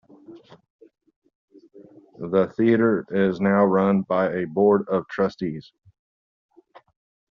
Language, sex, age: English, male, 30-39